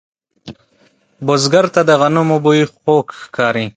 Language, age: Pashto, 19-29